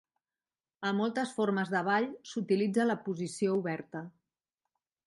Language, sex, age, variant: Catalan, female, 60-69, Central